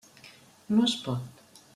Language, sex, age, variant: Catalan, female, 50-59, Central